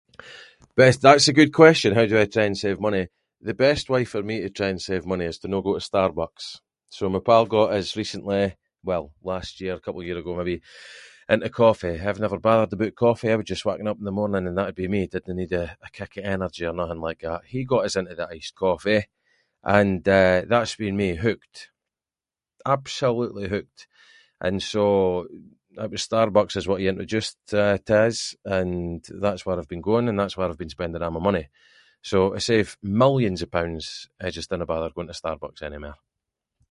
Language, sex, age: Scots, male, 30-39